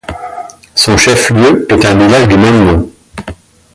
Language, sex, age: French, male, 40-49